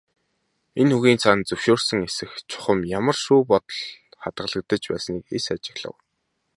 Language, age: Mongolian, 19-29